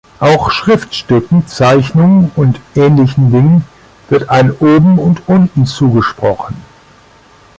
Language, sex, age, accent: German, male, 50-59, Deutschland Deutsch